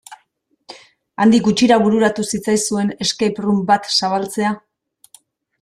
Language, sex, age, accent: Basque, female, 40-49, Mendebalekoa (Araba, Bizkaia, Gipuzkoako mendebaleko herri batzuk)